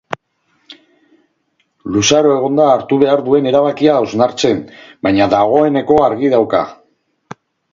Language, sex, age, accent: Basque, male, 40-49, Mendebalekoa (Araba, Bizkaia, Gipuzkoako mendebaleko herri batzuk)